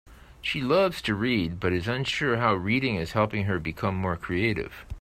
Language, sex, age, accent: English, male, 60-69, United States English